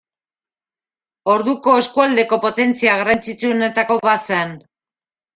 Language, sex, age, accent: Basque, male, 19-29, Mendebalekoa (Araba, Bizkaia, Gipuzkoako mendebaleko herri batzuk)